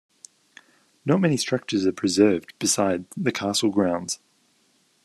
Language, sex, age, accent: English, male, 30-39, Australian English